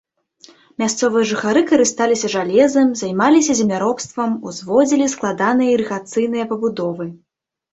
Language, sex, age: Belarusian, female, 19-29